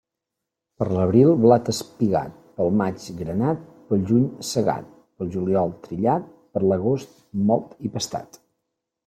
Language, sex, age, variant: Catalan, male, 50-59, Central